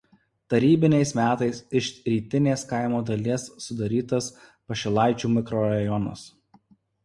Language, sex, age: Lithuanian, male, 19-29